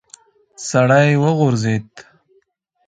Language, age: Pashto, 19-29